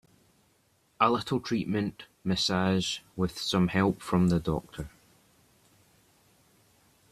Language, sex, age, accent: English, male, under 19, Scottish English